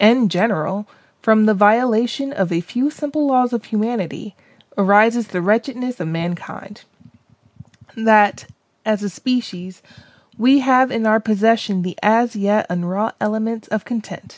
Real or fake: real